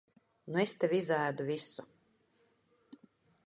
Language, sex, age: Latvian, female, 50-59